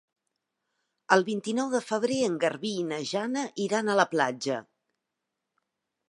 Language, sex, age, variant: Catalan, female, 40-49, Central